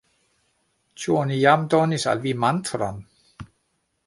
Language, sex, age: Esperanto, male, 50-59